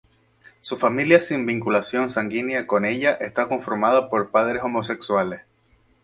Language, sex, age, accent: Spanish, male, 19-29, España: Islas Canarias